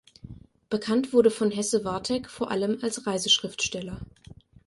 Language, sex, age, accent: German, female, 19-29, Deutschland Deutsch